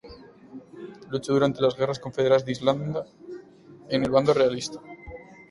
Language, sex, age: Spanish, male, 19-29